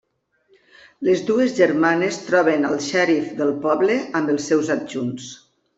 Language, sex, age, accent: Catalan, female, 60-69, valencià